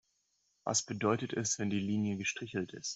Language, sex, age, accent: German, male, 19-29, Deutschland Deutsch